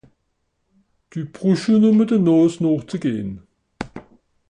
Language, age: Swiss German, 60-69